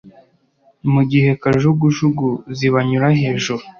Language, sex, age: Kinyarwanda, male, under 19